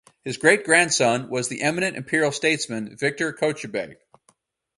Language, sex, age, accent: English, male, 30-39, United States English